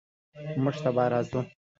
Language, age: English, 19-29